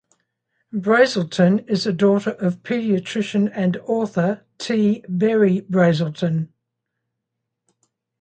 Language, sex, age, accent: English, female, 70-79, Australian English